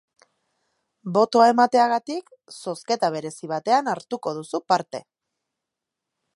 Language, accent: Basque, Erdialdekoa edo Nafarra (Gipuzkoa, Nafarroa)